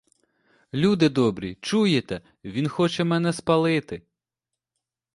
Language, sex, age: Ukrainian, male, 30-39